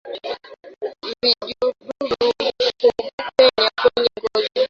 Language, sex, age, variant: Swahili, female, 19-29, Kiswahili cha Bara ya Kenya